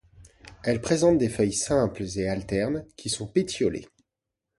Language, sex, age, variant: French, male, 40-49, Français de métropole